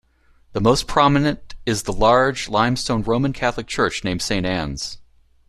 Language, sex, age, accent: English, male, 40-49, United States English